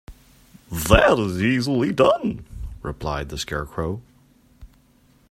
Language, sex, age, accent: English, male, 30-39, Irish English